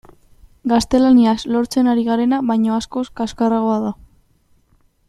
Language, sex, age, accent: Basque, female, under 19, Mendebalekoa (Araba, Bizkaia, Gipuzkoako mendebaleko herri batzuk)